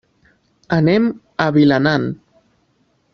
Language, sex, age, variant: Catalan, male, 19-29, Nord-Occidental